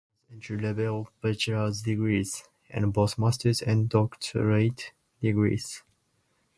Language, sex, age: English, male, 19-29